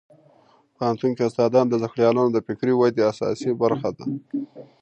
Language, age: Pashto, 30-39